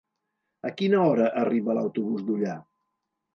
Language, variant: Catalan, Central